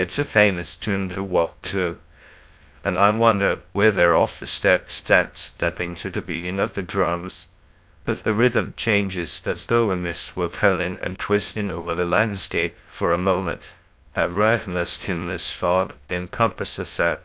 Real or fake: fake